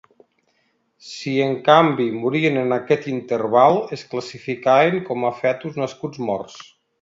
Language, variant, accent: Catalan, Nord-Occidental, nord-occidental